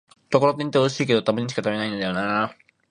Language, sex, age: Japanese, male, 19-29